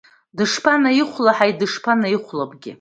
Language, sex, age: Abkhazian, female, 30-39